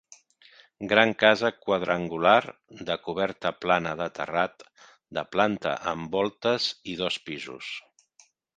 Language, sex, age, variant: Catalan, male, 50-59, Central